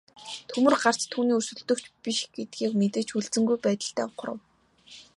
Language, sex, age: Mongolian, female, 19-29